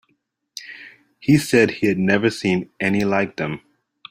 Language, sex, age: English, male, 30-39